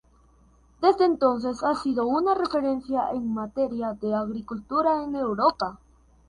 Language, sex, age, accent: Spanish, male, under 19, Andino-Pacífico: Colombia, Perú, Ecuador, oeste de Bolivia y Venezuela andina